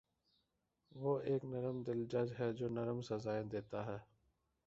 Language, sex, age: Urdu, male, 19-29